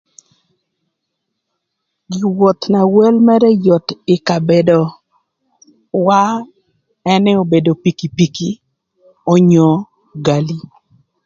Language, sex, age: Thur, female, 50-59